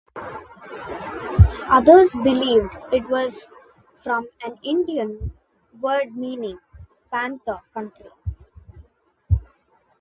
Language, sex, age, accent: English, female, under 19, India and South Asia (India, Pakistan, Sri Lanka)